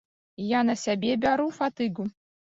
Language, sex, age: Belarusian, female, 30-39